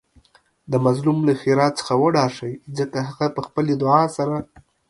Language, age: Pashto, 19-29